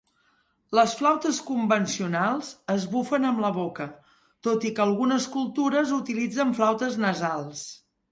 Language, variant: Catalan, Central